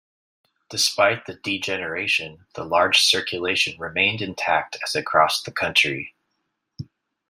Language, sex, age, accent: English, male, 30-39, United States English